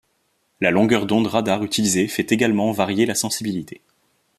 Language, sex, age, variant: French, male, 19-29, Français de métropole